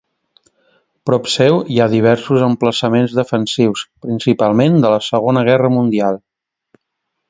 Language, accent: Catalan, gironí